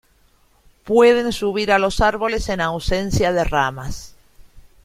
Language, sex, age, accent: Spanish, female, 50-59, Rioplatense: Argentina, Uruguay, este de Bolivia, Paraguay